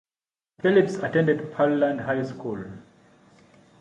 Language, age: English, 30-39